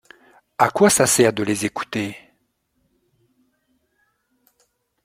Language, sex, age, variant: French, male, 40-49, Français de métropole